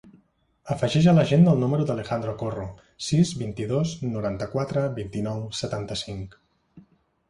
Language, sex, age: Catalan, male, 40-49